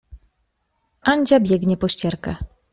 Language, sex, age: Polish, female, 30-39